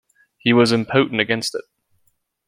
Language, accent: English, United States English